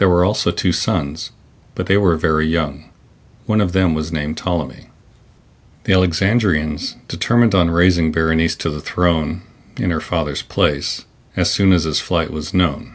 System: none